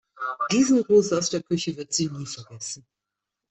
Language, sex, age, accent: German, female, 50-59, Deutschland Deutsch